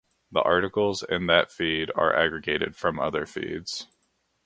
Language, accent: English, United States English